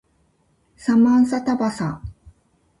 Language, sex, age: Japanese, female, 50-59